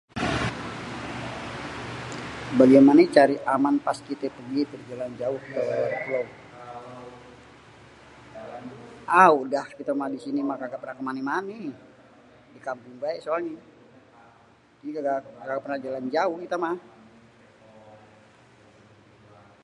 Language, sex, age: Betawi, male, 40-49